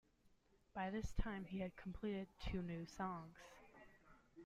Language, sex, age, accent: English, female, 19-29, United States English